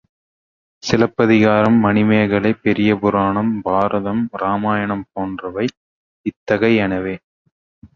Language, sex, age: Tamil, male, 19-29